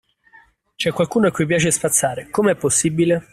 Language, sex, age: Italian, male, 19-29